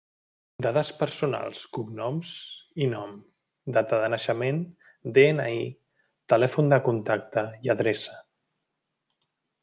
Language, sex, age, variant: Catalan, male, 30-39, Central